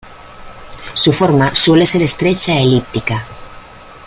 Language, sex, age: Spanish, female, 40-49